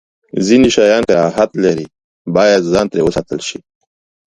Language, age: Pashto, 40-49